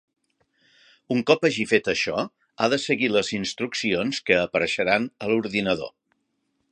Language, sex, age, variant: Catalan, male, 60-69, Central